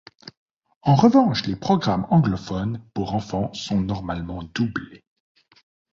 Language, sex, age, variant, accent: French, male, 40-49, Français d'Europe, Français de Suisse